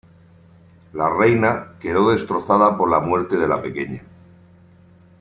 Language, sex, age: Spanish, male, 50-59